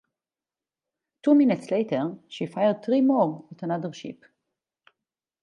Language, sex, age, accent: English, female, 40-49, Israeli